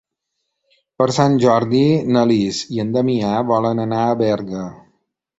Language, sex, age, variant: Catalan, male, 50-59, Balear